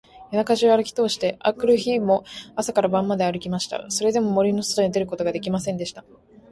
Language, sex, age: Japanese, female, 19-29